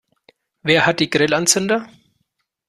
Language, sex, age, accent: German, male, 30-39, Deutschland Deutsch